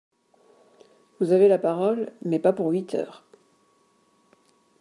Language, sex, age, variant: French, female, 40-49, Français de métropole